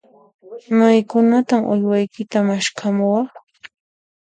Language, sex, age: Puno Quechua, female, 19-29